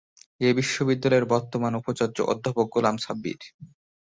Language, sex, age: Bengali, male, 19-29